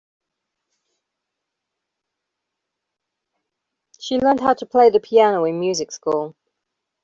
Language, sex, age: English, female, 40-49